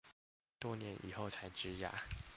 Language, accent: Chinese, 出生地：桃園市